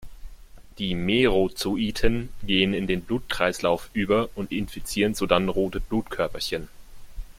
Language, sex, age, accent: German, male, 19-29, Deutschland Deutsch